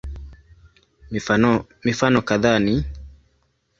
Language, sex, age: Swahili, male, 19-29